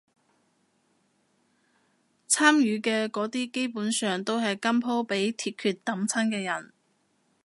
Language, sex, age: Cantonese, female, 30-39